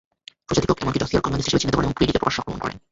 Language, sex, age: Bengali, male, 19-29